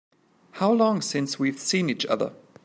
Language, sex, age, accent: English, male, 30-39, England English